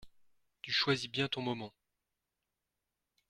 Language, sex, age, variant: French, male, 19-29, Français de métropole